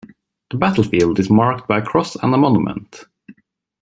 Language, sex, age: English, male, 19-29